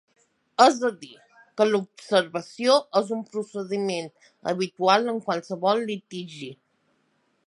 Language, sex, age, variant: Catalan, female, 30-39, Balear